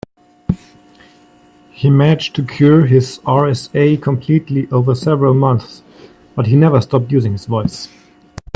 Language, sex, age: English, male, 30-39